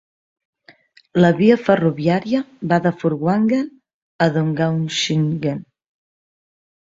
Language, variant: Catalan, Central